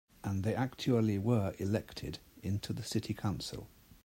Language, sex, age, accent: English, male, 50-59, England English